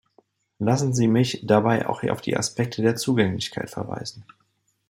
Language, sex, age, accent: German, male, 30-39, Deutschland Deutsch